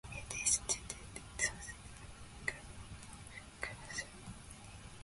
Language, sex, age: English, female, 19-29